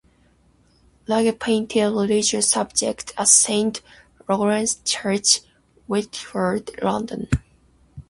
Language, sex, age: English, female, 19-29